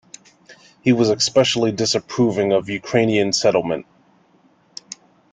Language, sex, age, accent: English, male, 30-39, United States English